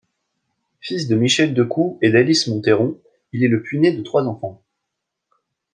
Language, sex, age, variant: French, male, under 19, Français de métropole